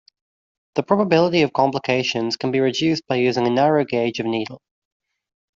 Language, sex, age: English, male, 19-29